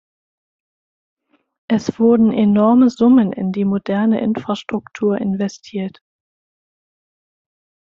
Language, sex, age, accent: German, female, 50-59, Deutschland Deutsch